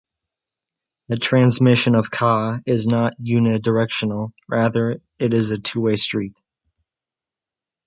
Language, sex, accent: English, male, United States English